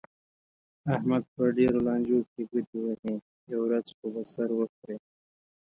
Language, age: Pashto, 19-29